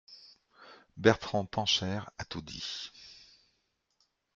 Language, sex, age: French, male, 50-59